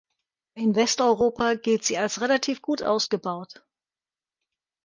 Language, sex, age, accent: German, female, 50-59, Deutschland Deutsch